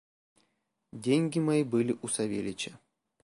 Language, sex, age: Russian, male, 30-39